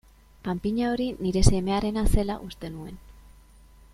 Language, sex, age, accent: Basque, female, 19-29, Mendebalekoa (Araba, Bizkaia, Gipuzkoako mendebaleko herri batzuk)